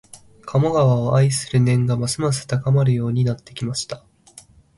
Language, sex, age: Japanese, male, under 19